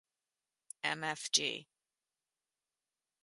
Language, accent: English, United States English